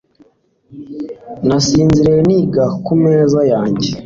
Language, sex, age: Kinyarwanda, male, 19-29